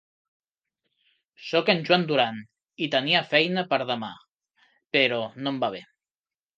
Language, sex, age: Catalan, male, 30-39